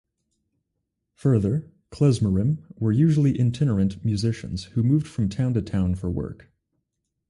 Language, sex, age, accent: English, male, 19-29, United States English